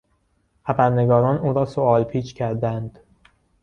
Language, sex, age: Persian, male, 19-29